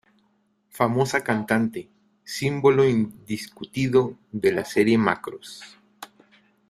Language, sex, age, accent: Spanish, male, 30-39, México